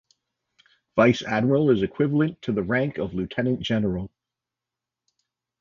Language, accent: English, Canadian English